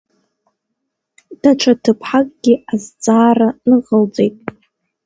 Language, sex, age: Abkhazian, female, under 19